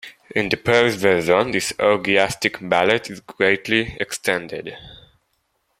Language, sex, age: English, male, under 19